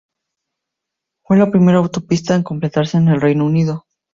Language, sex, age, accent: Spanish, male, 19-29, México